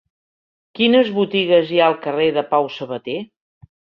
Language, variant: Catalan, Central